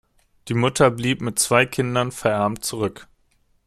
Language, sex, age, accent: German, male, 19-29, Deutschland Deutsch